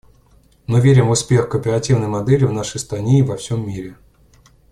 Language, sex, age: Russian, male, 30-39